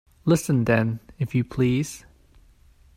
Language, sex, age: English, male, 19-29